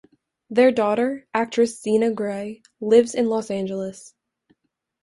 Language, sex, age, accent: English, female, under 19, United States English